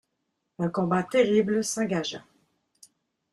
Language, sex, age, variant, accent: French, female, 50-59, Français d'Amérique du Nord, Français du Canada